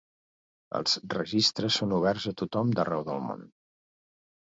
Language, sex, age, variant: Catalan, male, 60-69, Central